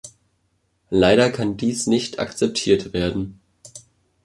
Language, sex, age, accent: German, male, under 19, Deutschland Deutsch